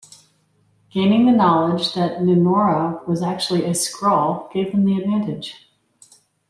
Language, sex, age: English, female, 50-59